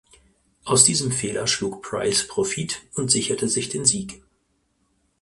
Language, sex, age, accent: German, male, 40-49, Deutschland Deutsch